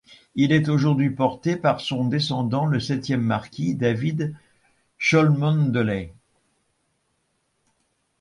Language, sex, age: French, male, 70-79